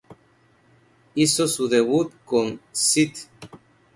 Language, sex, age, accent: Spanish, male, 30-39, México